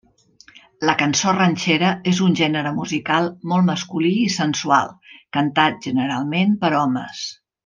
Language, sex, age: Catalan, female, 60-69